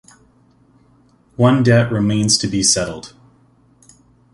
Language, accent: English, Canadian English